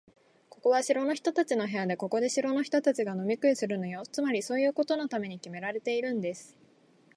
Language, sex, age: Japanese, female, 19-29